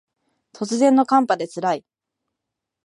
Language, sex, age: Japanese, female, 19-29